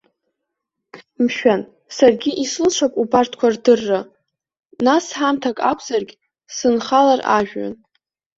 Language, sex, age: Abkhazian, female, under 19